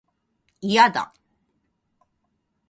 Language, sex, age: Japanese, female, 60-69